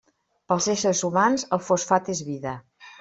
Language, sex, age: Catalan, female, 60-69